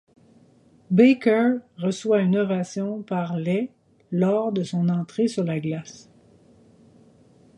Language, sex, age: French, female, 50-59